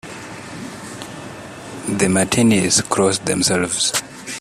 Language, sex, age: English, male, 19-29